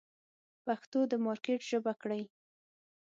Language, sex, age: Pashto, female, 19-29